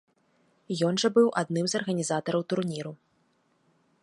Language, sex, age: Belarusian, female, 19-29